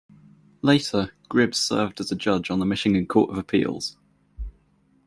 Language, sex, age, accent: English, male, 19-29, England English